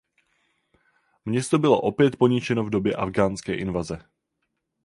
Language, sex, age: Czech, male, 19-29